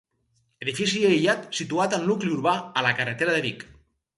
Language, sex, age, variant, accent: Catalan, male, 50-59, Valencià meridional, valencià